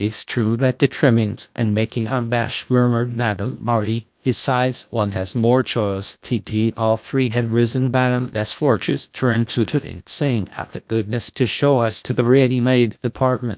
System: TTS, GlowTTS